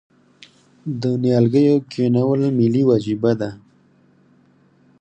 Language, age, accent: Pashto, 19-29, معیاري پښتو